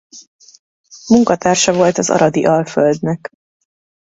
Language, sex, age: Hungarian, female, 30-39